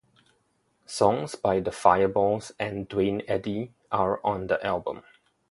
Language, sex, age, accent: English, male, 19-29, Singaporean English